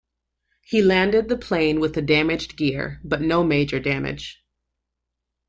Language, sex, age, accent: English, female, 30-39, United States English